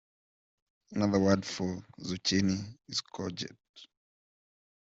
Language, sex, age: English, male, 19-29